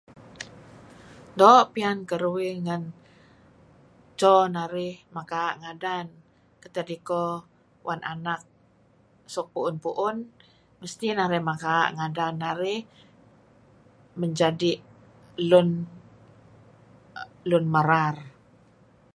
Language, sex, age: Kelabit, female, 60-69